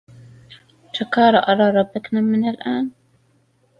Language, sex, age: Arabic, female, 19-29